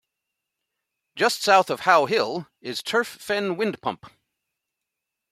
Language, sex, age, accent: English, male, 50-59, United States English